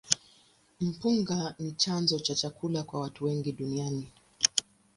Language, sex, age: Swahili, female, 60-69